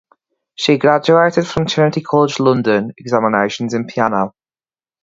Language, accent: English, England English